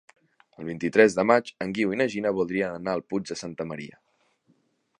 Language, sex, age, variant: Catalan, male, 19-29, Nord-Occidental